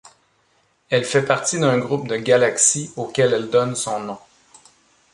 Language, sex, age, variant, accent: French, male, 30-39, Français d'Amérique du Nord, Français du Canada